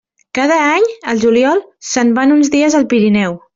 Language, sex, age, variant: Catalan, female, 19-29, Central